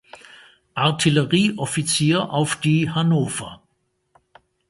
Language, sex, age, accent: German, male, 60-69, Deutschland Deutsch